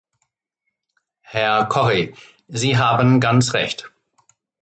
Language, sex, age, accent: German, male, 50-59, Deutschland Deutsch